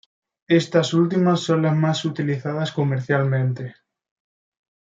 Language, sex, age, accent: Spanish, male, 19-29, España: Centro-Sur peninsular (Madrid, Toledo, Castilla-La Mancha)